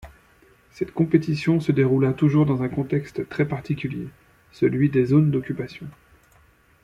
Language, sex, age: French, male, 30-39